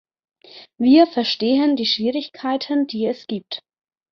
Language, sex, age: German, female, 30-39